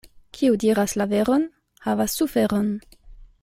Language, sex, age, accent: Esperanto, female, 19-29, Internacia